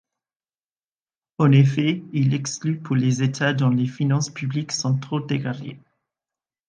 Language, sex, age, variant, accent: French, male, 19-29, Français d'Europe, Français du Royaume-Uni